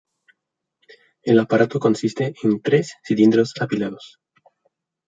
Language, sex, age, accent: Spanish, male, 19-29, México